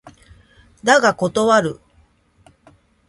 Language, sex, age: Japanese, female, 50-59